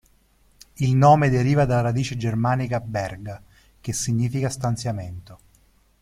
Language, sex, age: Italian, male, 30-39